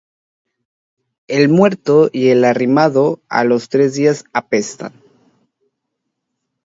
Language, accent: Spanish, México